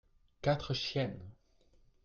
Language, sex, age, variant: French, male, 30-39, Français de métropole